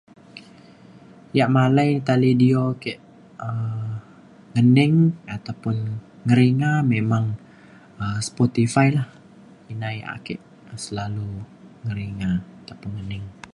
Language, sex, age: Mainstream Kenyah, male, 19-29